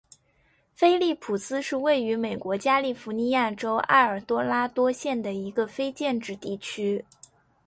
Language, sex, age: Chinese, female, 19-29